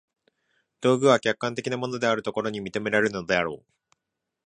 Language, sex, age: Japanese, male, 19-29